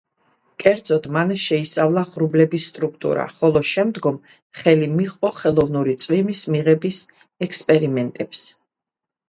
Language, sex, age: Georgian, female, 40-49